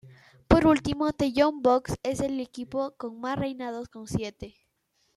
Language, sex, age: Spanish, female, 19-29